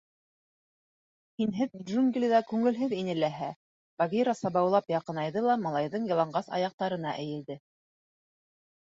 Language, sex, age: Bashkir, female, 30-39